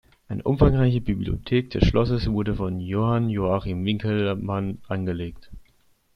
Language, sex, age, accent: German, male, 19-29, Deutschland Deutsch